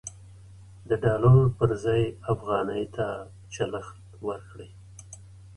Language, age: Pashto, 60-69